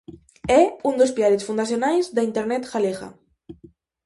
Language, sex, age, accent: Galician, female, 19-29, Atlántico (seseo e gheada)